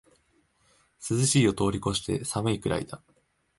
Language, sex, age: Japanese, male, under 19